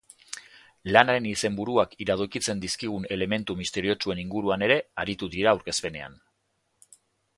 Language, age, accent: Basque, 40-49, Erdialdekoa edo Nafarra (Gipuzkoa, Nafarroa)